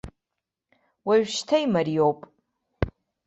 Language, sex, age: Abkhazian, female, 30-39